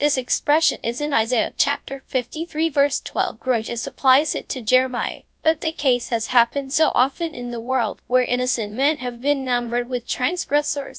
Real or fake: fake